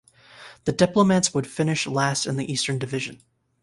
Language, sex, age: English, male, 19-29